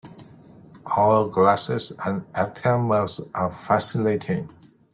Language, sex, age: English, male, 40-49